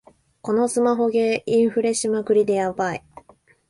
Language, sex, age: Japanese, female, 19-29